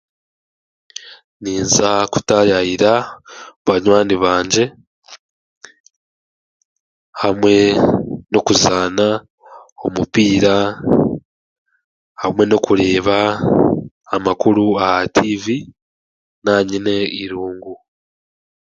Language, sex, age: Chiga, male, 19-29